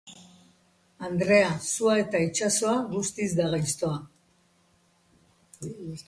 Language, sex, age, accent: Basque, female, 40-49, Mendebalekoa (Araba, Bizkaia, Gipuzkoako mendebaleko herri batzuk)